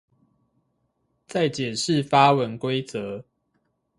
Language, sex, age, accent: Chinese, male, 19-29, 出生地：臺北市